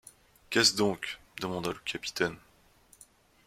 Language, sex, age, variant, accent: French, male, 19-29, Français d'Europe, Français de Suisse